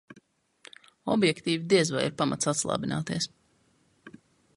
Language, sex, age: Latvian, female, 19-29